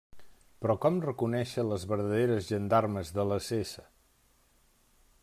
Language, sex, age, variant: Catalan, male, 50-59, Central